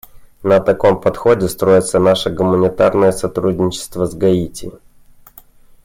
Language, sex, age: Russian, male, 19-29